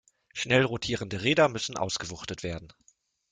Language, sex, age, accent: German, male, 30-39, Deutschland Deutsch